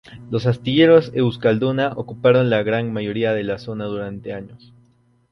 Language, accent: Spanish, Andino-Pacífico: Colombia, Perú, Ecuador, oeste de Bolivia y Venezuela andina